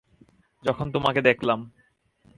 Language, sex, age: Bengali, male, 19-29